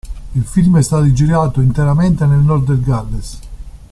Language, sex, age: Italian, male, 60-69